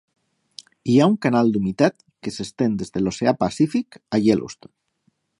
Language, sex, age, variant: Catalan, male, 40-49, Valencià meridional